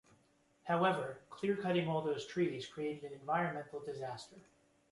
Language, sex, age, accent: English, male, 19-29, United States English